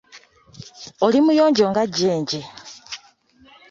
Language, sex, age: Ganda, female, 19-29